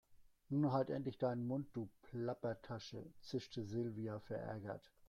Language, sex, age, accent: German, male, 50-59, Deutschland Deutsch